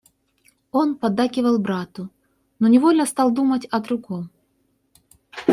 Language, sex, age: Russian, female, 40-49